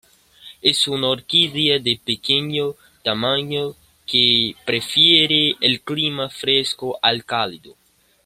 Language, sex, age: Spanish, male, under 19